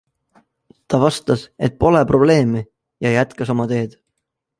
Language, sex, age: Estonian, male, 19-29